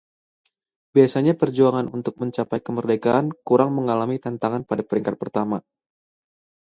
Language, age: Indonesian, 19-29